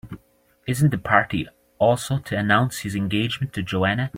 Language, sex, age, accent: English, male, 30-39, Irish English